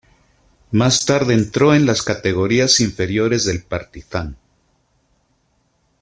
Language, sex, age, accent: Spanish, male, 50-59, México